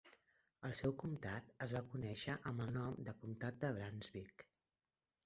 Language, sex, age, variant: Catalan, female, 50-59, Central